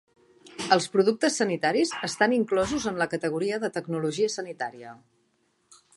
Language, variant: Catalan, Central